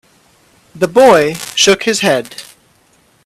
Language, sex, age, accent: English, male, 30-39, United States English